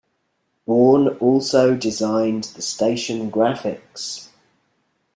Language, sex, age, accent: English, male, 40-49, England English